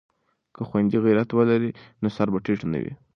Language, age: Pashto, under 19